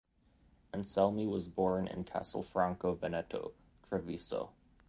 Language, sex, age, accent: English, male, 19-29, United States English